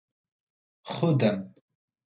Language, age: Persian, 19-29